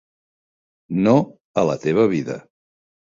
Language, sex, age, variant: Catalan, male, 60-69, Central